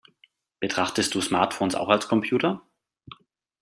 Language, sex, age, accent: German, male, 30-39, Deutschland Deutsch